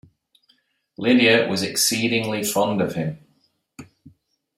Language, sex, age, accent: English, male, 30-39, England English